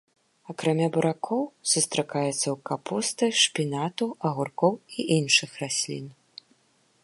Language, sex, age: Belarusian, female, 19-29